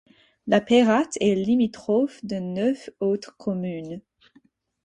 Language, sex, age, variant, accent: French, female, 19-29, Français d'Amérique du Nord, Français des États-Unis